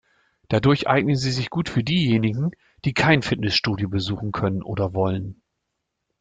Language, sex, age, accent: German, male, 50-59, Deutschland Deutsch